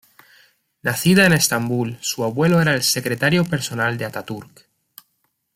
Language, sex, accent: Spanish, male, España: Centro-Sur peninsular (Madrid, Toledo, Castilla-La Mancha)